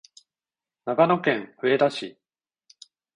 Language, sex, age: Japanese, male, 40-49